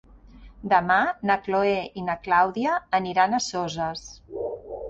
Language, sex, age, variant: Catalan, female, 50-59, Central